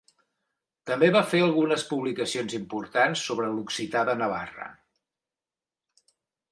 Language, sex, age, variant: Catalan, male, 60-69, Central